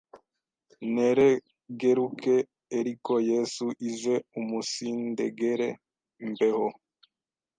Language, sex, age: Kinyarwanda, male, 19-29